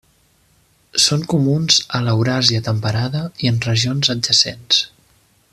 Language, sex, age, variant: Catalan, male, 19-29, Central